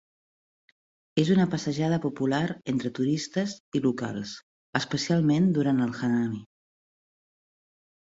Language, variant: Catalan, Central